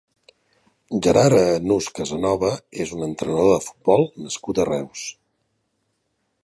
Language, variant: Catalan, Central